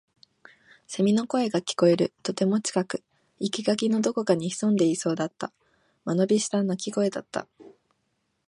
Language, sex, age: Japanese, female, 19-29